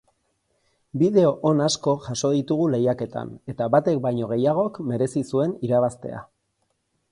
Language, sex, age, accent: Basque, male, 40-49, Erdialdekoa edo Nafarra (Gipuzkoa, Nafarroa)